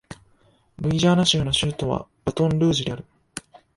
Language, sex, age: Japanese, male, 19-29